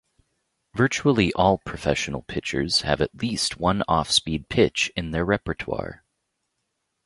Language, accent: English, United States English